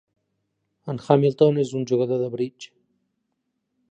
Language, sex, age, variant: Catalan, male, 40-49, Central